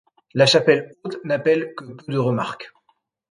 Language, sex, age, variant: French, male, 50-59, Français de métropole